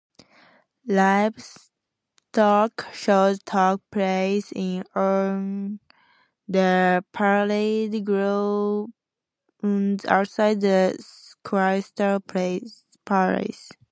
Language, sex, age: English, female, 19-29